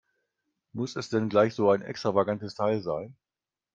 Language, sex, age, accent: German, male, 50-59, Deutschland Deutsch